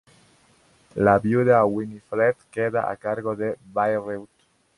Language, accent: Spanish, Andino-Pacífico: Colombia, Perú, Ecuador, oeste de Bolivia y Venezuela andina